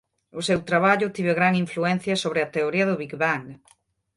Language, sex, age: Galician, female, 50-59